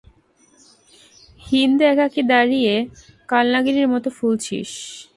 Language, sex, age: Bengali, female, 19-29